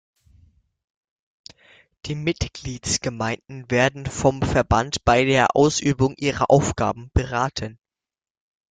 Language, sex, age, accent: German, male, under 19, Deutschland Deutsch